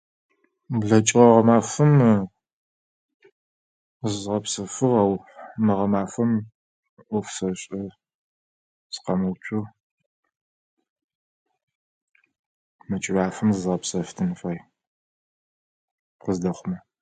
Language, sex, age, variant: Adyghe, male, 30-39, Адыгабзэ (Кирил, пстэумэ зэдыряе)